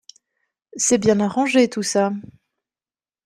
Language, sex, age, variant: French, female, 30-39, Français de métropole